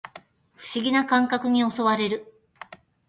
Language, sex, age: Japanese, female, 50-59